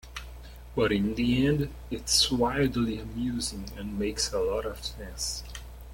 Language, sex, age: English, male, 19-29